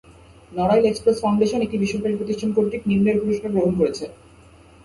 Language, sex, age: Bengali, male, 19-29